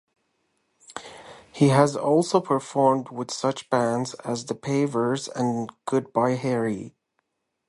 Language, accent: English, United States English